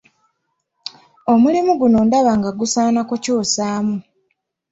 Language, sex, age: Ganda, female, 19-29